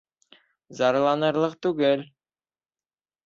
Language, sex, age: Bashkir, male, under 19